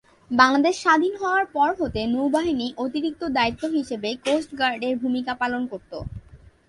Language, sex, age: Bengali, female, 19-29